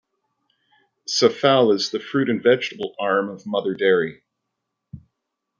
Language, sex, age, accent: English, male, 40-49, Canadian English